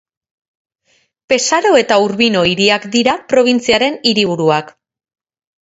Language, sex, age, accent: Basque, female, 19-29, Mendebalekoa (Araba, Bizkaia, Gipuzkoako mendebaleko herri batzuk)